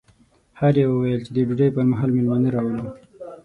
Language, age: Pashto, 19-29